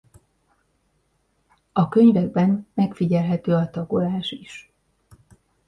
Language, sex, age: Hungarian, female, 40-49